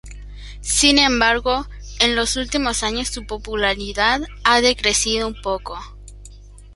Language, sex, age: Spanish, male, under 19